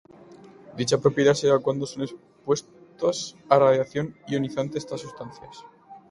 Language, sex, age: Spanish, male, 19-29